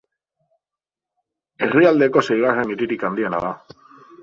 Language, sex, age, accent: Basque, male, 30-39, Mendebalekoa (Araba, Bizkaia, Gipuzkoako mendebaleko herri batzuk)